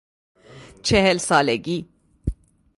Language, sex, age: Persian, female, 40-49